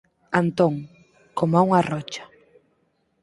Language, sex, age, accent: Galician, female, 19-29, Normativo (estándar)